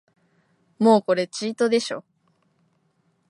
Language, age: Japanese, 19-29